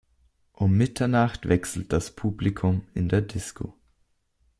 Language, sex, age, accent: German, male, under 19, Österreichisches Deutsch